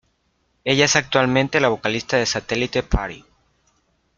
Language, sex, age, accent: Spanish, male, 30-39, México